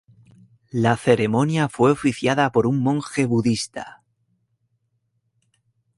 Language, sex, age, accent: Spanish, male, 30-39, España: Centro-Sur peninsular (Madrid, Toledo, Castilla-La Mancha)